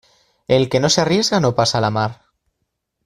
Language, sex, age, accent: Spanish, male, 19-29, España: Centro-Sur peninsular (Madrid, Toledo, Castilla-La Mancha)